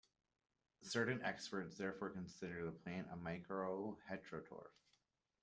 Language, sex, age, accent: English, male, 19-29, Canadian English